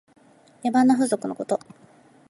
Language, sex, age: Japanese, female, 30-39